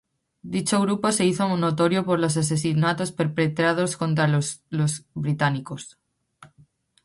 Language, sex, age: Spanish, female, 19-29